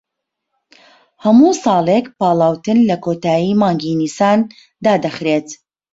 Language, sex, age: Central Kurdish, female, 30-39